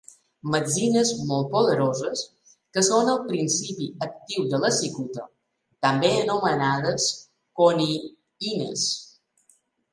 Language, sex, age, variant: Catalan, female, 40-49, Balear